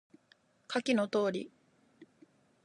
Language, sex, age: Japanese, female, 19-29